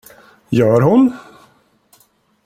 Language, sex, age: Swedish, male, 40-49